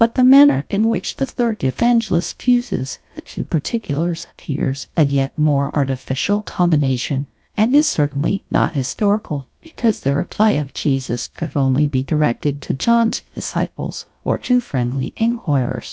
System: TTS, GlowTTS